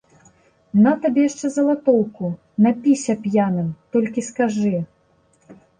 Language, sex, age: Belarusian, female, 19-29